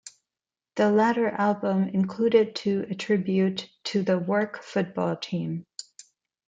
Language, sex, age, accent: English, female, 30-39, India and South Asia (India, Pakistan, Sri Lanka)